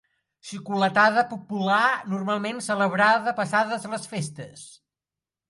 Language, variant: Catalan, Central